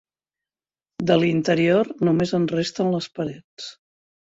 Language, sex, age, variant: Catalan, female, 60-69, Central